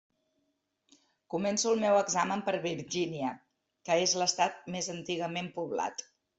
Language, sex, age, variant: Catalan, female, 40-49, Central